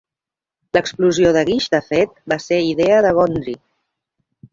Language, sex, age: Catalan, female, 50-59